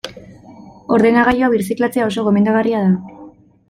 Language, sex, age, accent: Basque, female, 19-29, Erdialdekoa edo Nafarra (Gipuzkoa, Nafarroa)